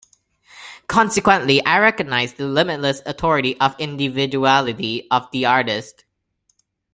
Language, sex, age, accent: English, male, under 19, Malaysian English